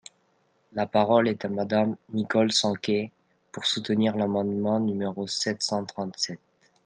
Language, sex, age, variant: French, male, 19-29, Français de métropole